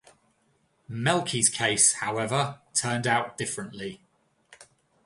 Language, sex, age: English, male, 40-49